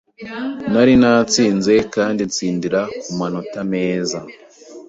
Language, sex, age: Kinyarwanda, male, 19-29